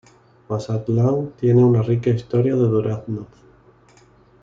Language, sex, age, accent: Spanish, male, 30-39, España: Sur peninsular (Andalucia, Extremadura, Murcia)